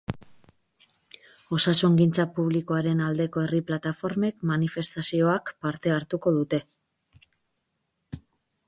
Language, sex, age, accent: Basque, female, 40-49, Mendebalekoa (Araba, Bizkaia, Gipuzkoako mendebaleko herri batzuk)